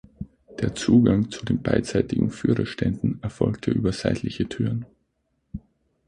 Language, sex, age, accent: German, male, 19-29, Österreichisches Deutsch